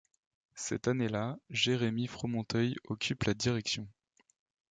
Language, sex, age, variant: French, male, 19-29, Français de métropole